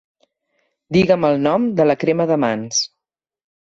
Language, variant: Catalan, Central